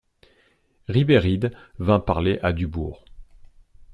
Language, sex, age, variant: French, male, 40-49, Français de métropole